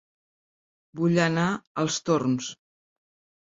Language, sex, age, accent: Catalan, female, 50-59, Barceloní